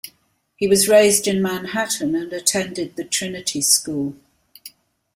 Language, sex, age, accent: English, female, 60-69, England English